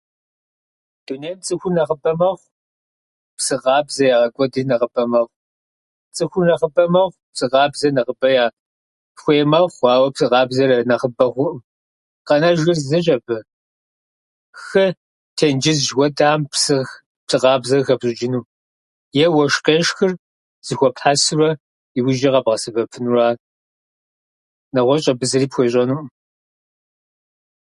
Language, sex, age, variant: Kabardian, male, 50-59, Адыгэбзэ (Къэбэрдей, Кирил, псоми зэдай)